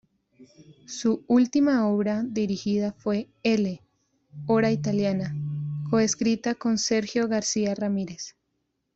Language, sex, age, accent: Spanish, female, 19-29, Caribe: Cuba, Venezuela, Puerto Rico, República Dominicana, Panamá, Colombia caribeña, México caribeño, Costa del golfo de México